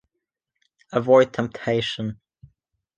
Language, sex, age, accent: English, male, 19-29, Welsh English